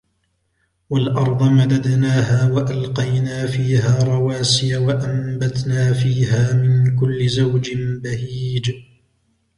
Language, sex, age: Arabic, male, 19-29